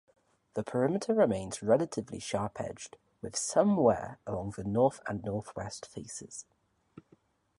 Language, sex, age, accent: English, male, under 19, Welsh English